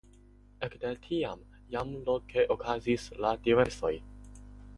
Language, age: Esperanto, under 19